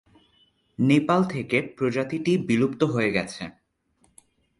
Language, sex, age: Bengali, male, 19-29